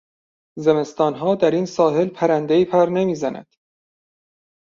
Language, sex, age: Persian, male, 40-49